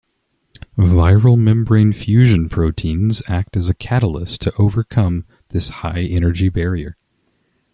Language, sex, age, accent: English, male, 19-29, United States English